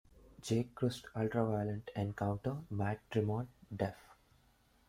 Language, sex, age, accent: English, male, 19-29, India and South Asia (India, Pakistan, Sri Lanka)